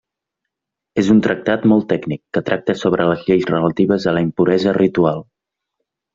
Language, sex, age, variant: Catalan, male, 19-29, Central